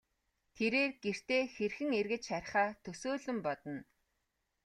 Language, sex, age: Mongolian, female, 30-39